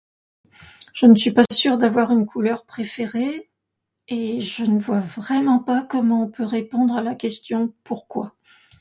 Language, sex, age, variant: French, female, 70-79, Français de métropole